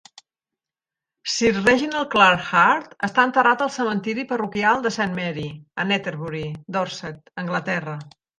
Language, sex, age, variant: Catalan, female, 50-59, Central